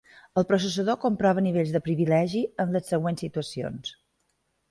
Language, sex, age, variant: Catalan, female, 40-49, Balear